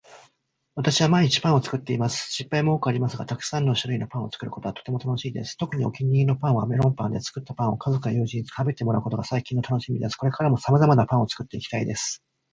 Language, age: Japanese, 50-59